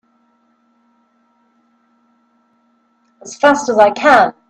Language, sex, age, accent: English, female, 50-59, England English